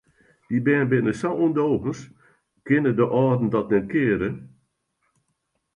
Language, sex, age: Western Frisian, male, 80-89